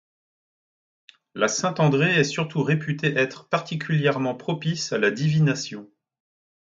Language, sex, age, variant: French, male, 40-49, Français de métropole